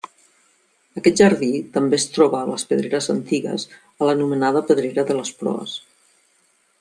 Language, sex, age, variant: Catalan, female, 50-59, Central